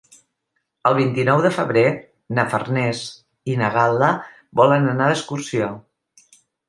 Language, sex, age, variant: Catalan, female, 60-69, Central